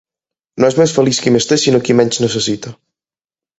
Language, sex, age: Catalan, male, 19-29